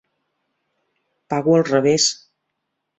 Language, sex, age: Catalan, female, 40-49